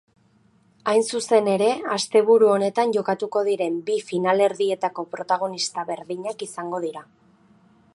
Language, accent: Basque, Erdialdekoa edo Nafarra (Gipuzkoa, Nafarroa)